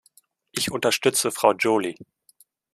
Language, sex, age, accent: German, male, 19-29, Deutschland Deutsch